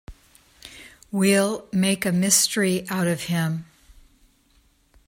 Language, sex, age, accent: English, female, 60-69, United States English